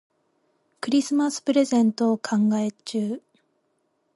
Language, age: Japanese, 19-29